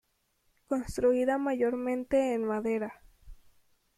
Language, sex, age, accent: Spanish, female, 19-29, México